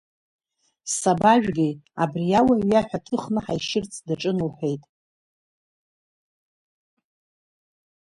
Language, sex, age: Abkhazian, female, 40-49